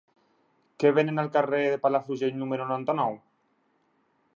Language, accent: Catalan, Tortosí